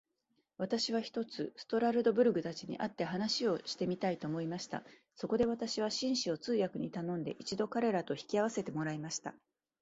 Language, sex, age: Japanese, female, 40-49